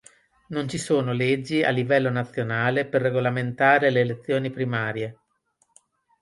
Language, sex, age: Italian, male, 40-49